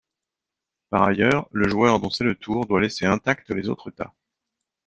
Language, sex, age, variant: French, male, 40-49, Français de métropole